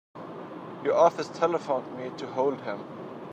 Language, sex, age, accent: English, male, 40-49, England English